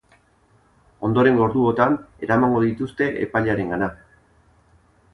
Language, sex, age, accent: Basque, male, 40-49, Erdialdekoa edo Nafarra (Gipuzkoa, Nafarroa)